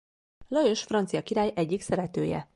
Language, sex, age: Hungarian, female, 19-29